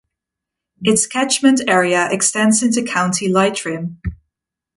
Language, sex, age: English, female, 19-29